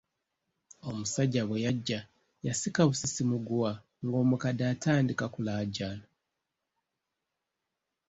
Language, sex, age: Ganda, male, 90+